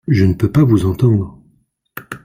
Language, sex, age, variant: French, male, 50-59, Français de métropole